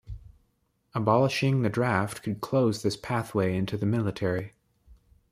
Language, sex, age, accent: English, male, 19-29, United States English